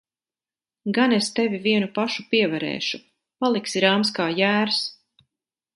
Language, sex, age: Latvian, female, 50-59